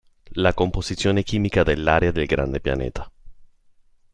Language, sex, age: Italian, male, 19-29